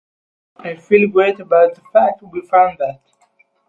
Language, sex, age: English, male, 19-29